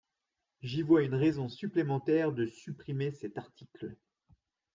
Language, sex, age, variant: French, male, 30-39, Français de métropole